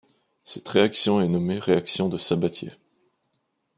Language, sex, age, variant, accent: French, male, 19-29, Français d'Europe, Français de Suisse